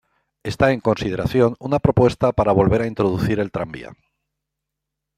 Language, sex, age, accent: Spanish, male, 60-69, España: Centro-Sur peninsular (Madrid, Toledo, Castilla-La Mancha)